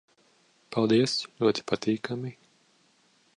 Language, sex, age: Latvian, male, 40-49